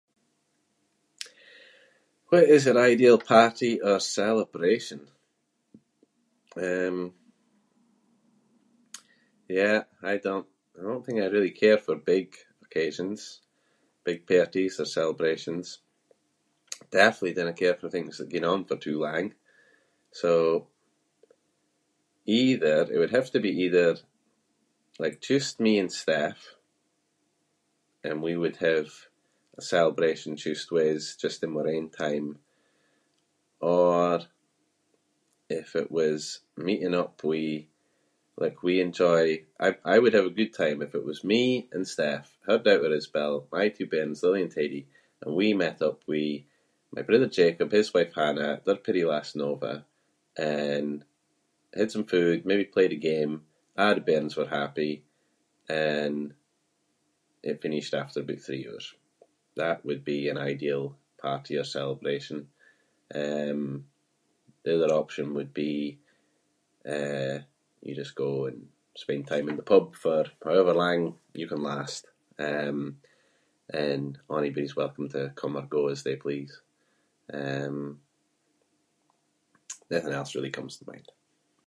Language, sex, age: Scots, male, 30-39